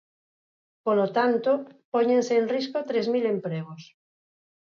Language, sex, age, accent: Galician, female, 50-59, Normativo (estándar)